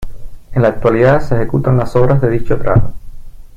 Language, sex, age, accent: Spanish, male, 40-49, Caribe: Cuba, Venezuela, Puerto Rico, República Dominicana, Panamá, Colombia caribeña, México caribeño, Costa del golfo de México